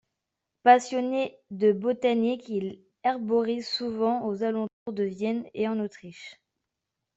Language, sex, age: French, female, 19-29